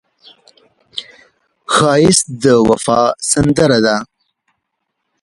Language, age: Pashto, 30-39